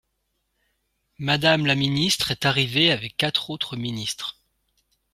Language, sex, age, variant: French, male, 30-39, Français de métropole